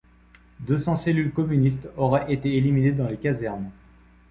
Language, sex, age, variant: French, male, 40-49, Français de métropole